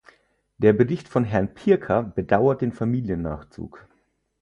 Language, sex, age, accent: German, male, 30-39, Deutschland Deutsch